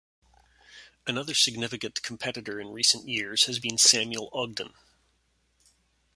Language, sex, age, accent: English, male, 50-59, Canadian English